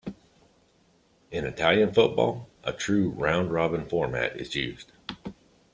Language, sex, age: English, male, 50-59